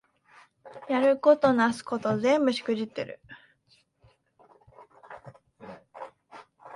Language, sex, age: Japanese, female, 19-29